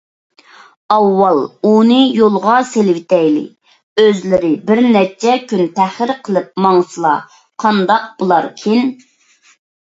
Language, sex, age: Uyghur, female, 19-29